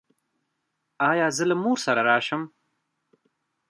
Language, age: Pashto, 19-29